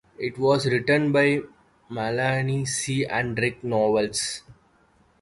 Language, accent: English, India and South Asia (India, Pakistan, Sri Lanka)